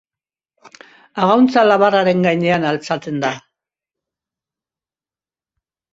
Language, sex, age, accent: Basque, female, 70-79, Mendebalekoa (Araba, Bizkaia, Gipuzkoako mendebaleko herri batzuk)